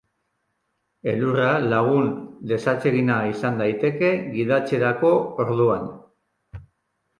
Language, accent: Basque, Mendebalekoa (Araba, Bizkaia, Gipuzkoako mendebaleko herri batzuk)